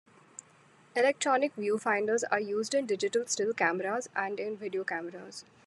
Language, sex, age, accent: English, female, 19-29, India and South Asia (India, Pakistan, Sri Lanka)